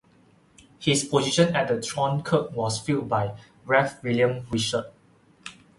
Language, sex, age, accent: English, male, 19-29, Malaysian English